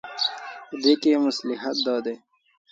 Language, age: Pashto, 19-29